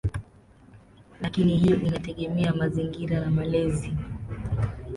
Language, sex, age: Swahili, female, 19-29